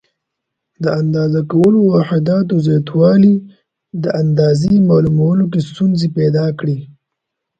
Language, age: Pashto, 19-29